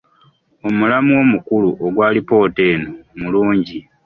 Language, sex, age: Ganda, male, 30-39